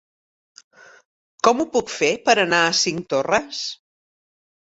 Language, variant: Catalan, Central